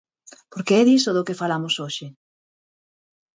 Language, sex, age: Galician, female, 40-49